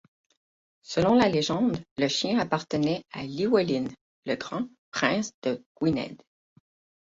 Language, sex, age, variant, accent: French, female, 30-39, Français d'Amérique du Nord, Français du Canada